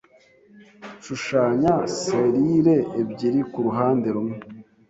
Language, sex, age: Kinyarwanda, male, 19-29